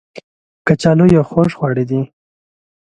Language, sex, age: Pashto, male, 19-29